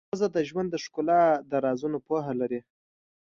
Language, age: Pashto, 19-29